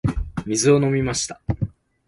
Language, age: Japanese, under 19